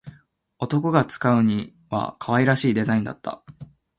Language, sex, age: Japanese, male, 19-29